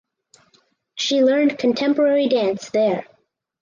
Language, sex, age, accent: English, female, under 19, United States English